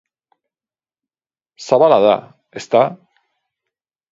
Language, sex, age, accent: Basque, male, 40-49, Mendebalekoa (Araba, Bizkaia, Gipuzkoako mendebaleko herri batzuk)